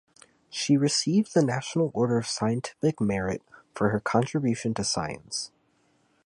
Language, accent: English, United States English